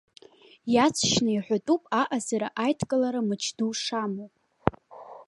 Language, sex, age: Abkhazian, female, under 19